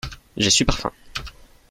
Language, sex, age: French, male, under 19